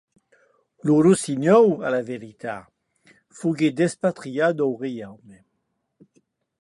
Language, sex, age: Occitan, male, 60-69